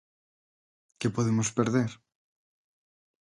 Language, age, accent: Galician, 30-39, Normativo (estándar)